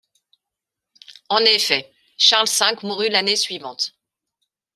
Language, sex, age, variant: French, female, 40-49, Français de métropole